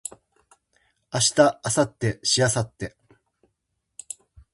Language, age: Japanese, 50-59